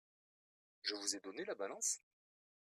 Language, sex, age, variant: French, male, 30-39, Français de métropole